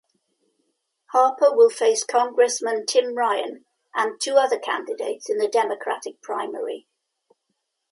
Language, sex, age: English, female, 70-79